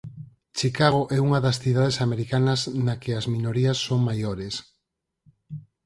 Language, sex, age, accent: Galician, male, 40-49, Normativo (estándar)